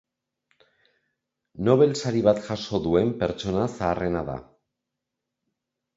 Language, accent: Basque, Erdialdekoa edo Nafarra (Gipuzkoa, Nafarroa)